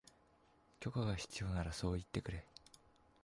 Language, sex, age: Japanese, male, 19-29